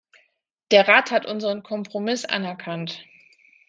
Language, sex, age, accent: German, female, 30-39, Deutschland Deutsch